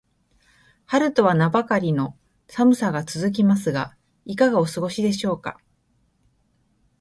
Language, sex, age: Japanese, female, 50-59